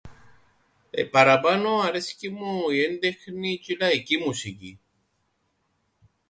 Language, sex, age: Greek, male, 40-49